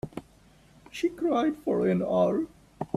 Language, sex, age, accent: English, male, 30-39, India and South Asia (India, Pakistan, Sri Lanka)